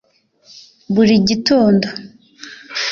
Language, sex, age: Kinyarwanda, female, 40-49